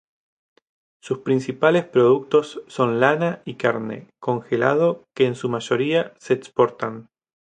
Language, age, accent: Spanish, 30-39, Rioplatense: Argentina, Uruguay, este de Bolivia, Paraguay